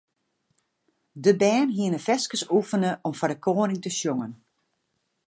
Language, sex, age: Western Frisian, female, 40-49